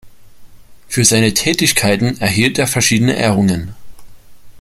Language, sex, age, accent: German, male, 19-29, Deutschland Deutsch